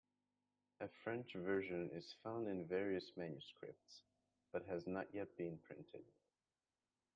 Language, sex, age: English, male, under 19